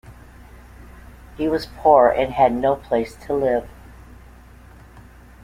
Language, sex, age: English, female, 50-59